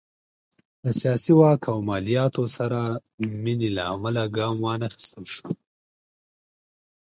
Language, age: Pashto, 30-39